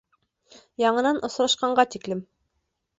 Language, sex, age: Bashkir, female, 19-29